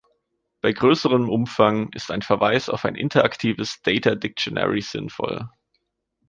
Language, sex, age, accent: German, male, 19-29, Deutschland Deutsch